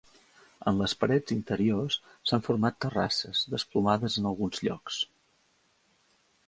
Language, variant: Catalan, Central